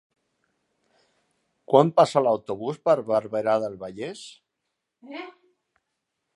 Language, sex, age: Catalan, male, 50-59